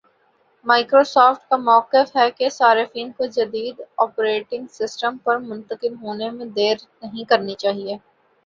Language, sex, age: Urdu, female, 19-29